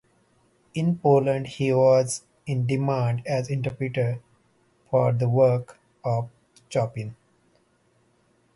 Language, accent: English, India and South Asia (India, Pakistan, Sri Lanka)